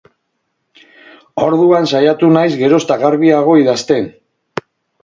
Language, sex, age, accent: Basque, male, 40-49, Mendebalekoa (Araba, Bizkaia, Gipuzkoako mendebaleko herri batzuk)